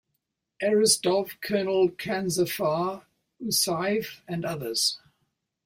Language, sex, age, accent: English, male, 70-79, New Zealand English